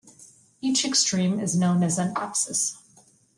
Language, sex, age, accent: English, female, 30-39, Canadian English